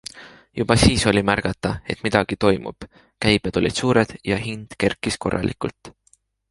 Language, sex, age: Estonian, male, 19-29